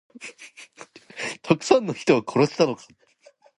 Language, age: Japanese, under 19